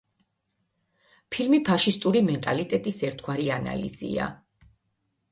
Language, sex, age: Georgian, female, 50-59